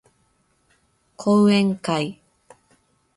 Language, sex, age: Japanese, female, 40-49